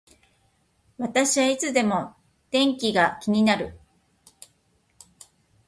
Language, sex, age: Japanese, female, 50-59